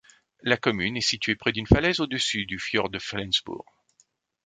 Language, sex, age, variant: French, male, 50-59, Français de métropole